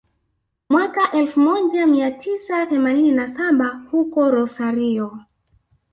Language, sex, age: Swahili, female, 19-29